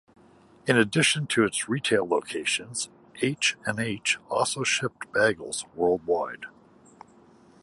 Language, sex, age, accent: English, male, 50-59, Canadian English